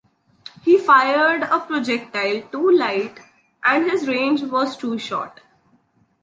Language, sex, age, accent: English, female, 19-29, India and South Asia (India, Pakistan, Sri Lanka)